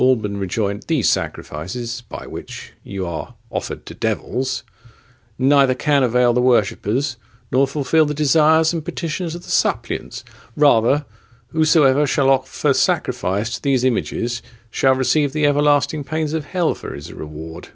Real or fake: real